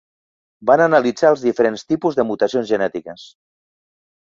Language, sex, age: Catalan, male, 50-59